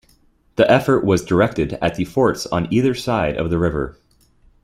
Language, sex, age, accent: English, male, 19-29, United States English